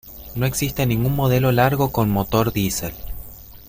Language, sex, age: Spanish, male, 30-39